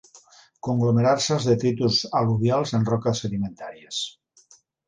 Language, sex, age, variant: Catalan, male, 60-69, Central